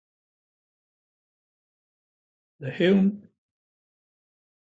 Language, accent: English, Welsh English